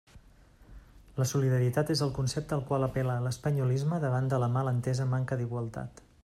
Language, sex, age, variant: Catalan, male, 40-49, Central